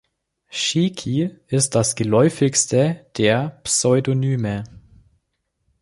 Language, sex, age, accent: German, male, under 19, Deutschland Deutsch